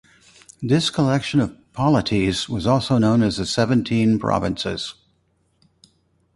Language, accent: English, United States English